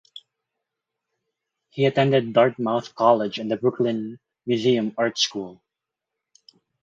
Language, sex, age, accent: English, male, 19-29, Filipino